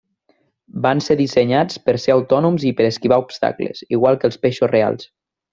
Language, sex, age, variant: Catalan, male, 19-29, Nord-Occidental